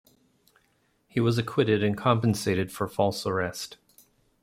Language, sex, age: English, male, 40-49